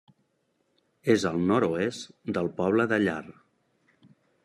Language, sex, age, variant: Catalan, male, 40-49, Nord-Occidental